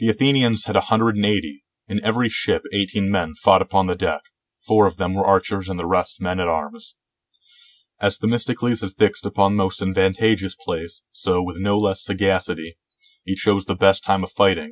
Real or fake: real